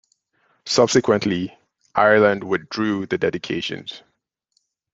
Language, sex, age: English, male, 30-39